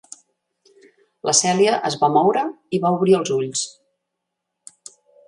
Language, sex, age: Catalan, female, 60-69